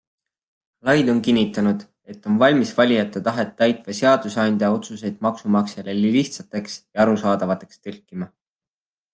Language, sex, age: Estonian, male, 19-29